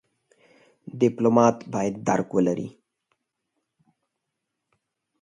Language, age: Pashto, 19-29